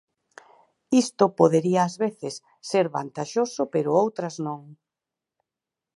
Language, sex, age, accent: Galician, female, 40-49, Oriental (común en zona oriental)